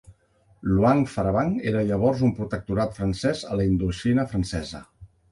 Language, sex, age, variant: Catalan, male, 50-59, Central